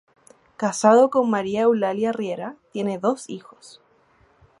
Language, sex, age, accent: Spanish, female, 19-29, Chileno: Chile, Cuyo